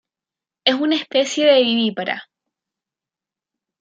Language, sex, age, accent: Spanish, female, 19-29, Chileno: Chile, Cuyo